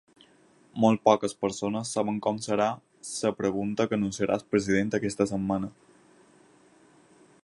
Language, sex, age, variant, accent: Catalan, male, 19-29, Balear, mallorquí